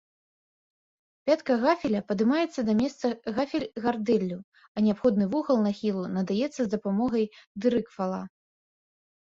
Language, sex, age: Belarusian, female, 19-29